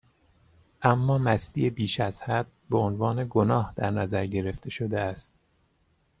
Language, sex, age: Persian, male, 19-29